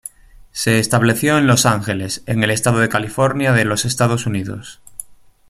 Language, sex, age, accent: Spanish, male, 30-39, España: Norte peninsular (Asturias, Castilla y León, Cantabria, País Vasco, Navarra, Aragón, La Rioja, Guadalajara, Cuenca)